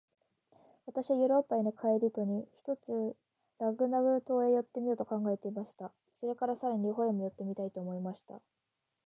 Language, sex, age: Japanese, female, 19-29